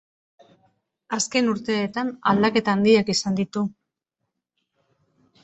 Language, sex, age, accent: Basque, female, 40-49, Mendebalekoa (Araba, Bizkaia, Gipuzkoako mendebaleko herri batzuk)